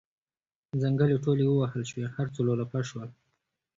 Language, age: Pashto, 19-29